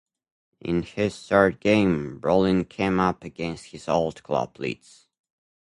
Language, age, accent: English, under 19, United States English